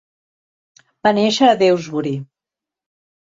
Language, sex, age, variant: Catalan, female, 50-59, Central